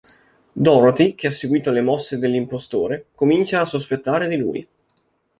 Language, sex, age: Italian, male, 19-29